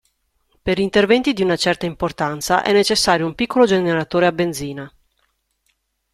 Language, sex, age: Italian, female, 30-39